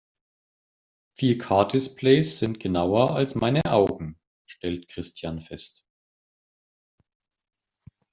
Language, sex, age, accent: German, male, 40-49, Deutschland Deutsch